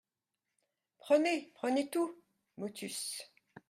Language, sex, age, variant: French, female, 50-59, Français de métropole